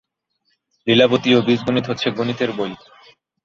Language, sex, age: Bengali, male, 19-29